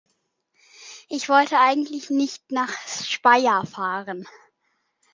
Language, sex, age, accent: German, male, 50-59, Deutschland Deutsch